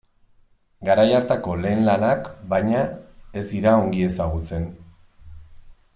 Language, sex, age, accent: Basque, male, 30-39, Mendebalekoa (Araba, Bizkaia, Gipuzkoako mendebaleko herri batzuk)